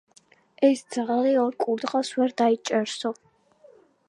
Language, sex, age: Georgian, female, 19-29